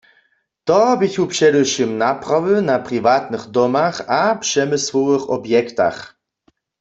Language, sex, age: Upper Sorbian, male, 40-49